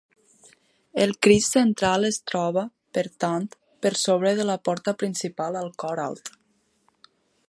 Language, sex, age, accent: Catalan, female, under 19, valencià